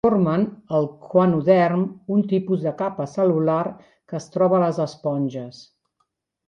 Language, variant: Catalan, Central